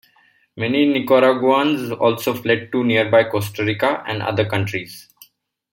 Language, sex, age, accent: English, male, 30-39, India and South Asia (India, Pakistan, Sri Lanka)